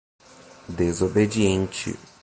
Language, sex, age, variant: Portuguese, male, 19-29, Portuguese (Brasil)